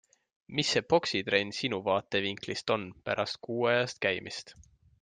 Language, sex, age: Estonian, male, 19-29